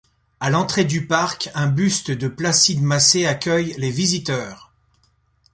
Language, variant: French, Français de métropole